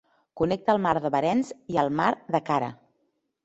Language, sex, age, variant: Catalan, female, 40-49, Central